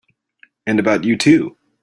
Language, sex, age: English, male, 30-39